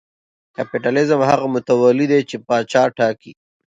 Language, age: Pashto, 30-39